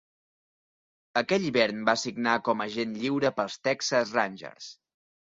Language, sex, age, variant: Catalan, male, 19-29, Central